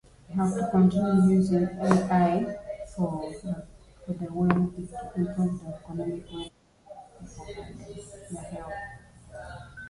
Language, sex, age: English, female, 40-49